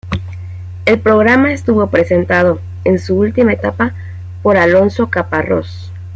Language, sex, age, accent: Spanish, female, 30-39, América central